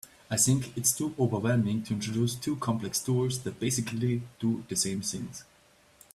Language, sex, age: English, male, 30-39